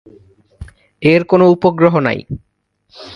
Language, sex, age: Bengali, male, 19-29